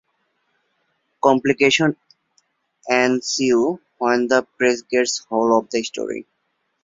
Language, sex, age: English, male, 19-29